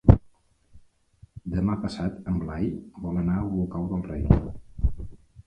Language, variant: Catalan, Central